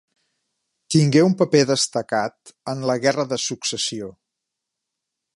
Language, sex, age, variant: Catalan, male, 50-59, Central